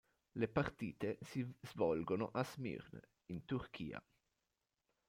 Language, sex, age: Italian, male, 19-29